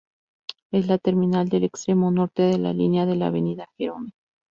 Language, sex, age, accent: Spanish, female, 30-39, México